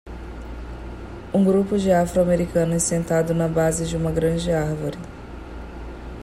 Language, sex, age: Portuguese, female, 30-39